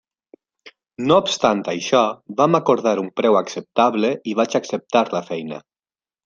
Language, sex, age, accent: Catalan, male, 19-29, valencià